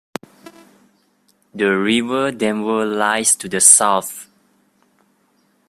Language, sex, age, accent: English, male, 19-29, Malaysian English